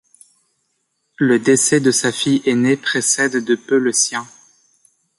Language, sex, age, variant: French, male, under 19, Français de métropole